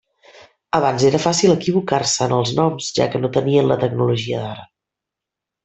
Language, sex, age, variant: Catalan, female, 40-49, Central